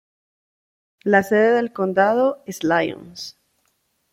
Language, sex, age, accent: Spanish, female, 19-29, Andino-Pacífico: Colombia, Perú, Ecuador, oeste de Bolivia y Venezuela andina